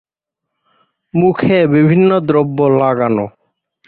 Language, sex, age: Bengali, male, 30-39